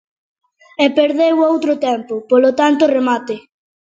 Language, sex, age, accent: Galician, female, 40-49, Central (gheada)